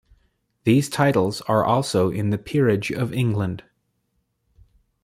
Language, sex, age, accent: English, male, 19-29, United States English